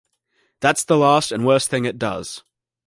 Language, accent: English, Australian English